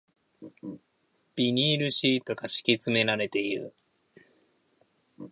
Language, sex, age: Japanese, male, 19-29